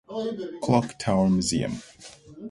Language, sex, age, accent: English, male, 19-29, Southern African (South Africa, Zimbabwe, Namibia)